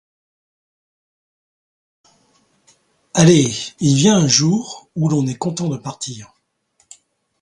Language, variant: French, Français de métropole